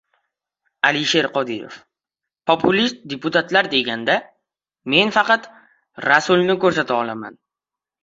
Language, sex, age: Uzbek, female, 30-39